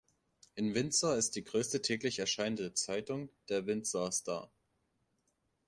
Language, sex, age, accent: German, male, 19-29, Deutschland Deutsch